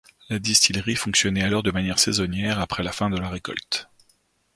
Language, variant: French, Français de métropole